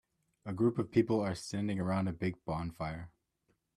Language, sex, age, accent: English, male, 19-29, United States English